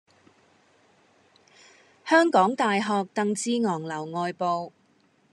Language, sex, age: Cantonese, female, 30-39